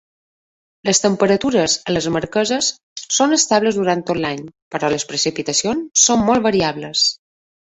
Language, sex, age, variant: Catalan, female, 40-49, Balear